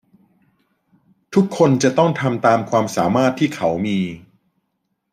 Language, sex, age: Thai, male, 30-39